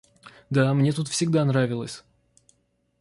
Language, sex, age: Russian, male, 30-39